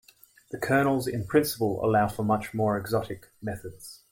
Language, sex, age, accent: English, male, 19-29, Australian English